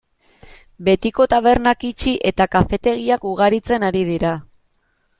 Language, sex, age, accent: Basque, female, 19-29, Mendebalekoa (Araba, Bizkaia, Gipuzkoako mendebaleko herri batzuk)